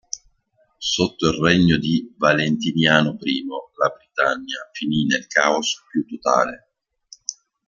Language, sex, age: Italian, male, 50-59